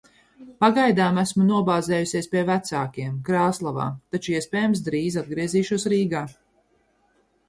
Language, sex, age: Latvian, female, 30-39